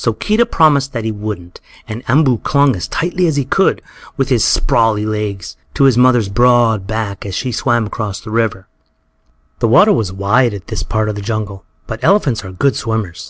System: none